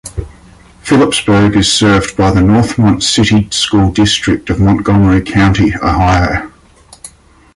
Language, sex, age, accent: English, male, 50-59, Australian English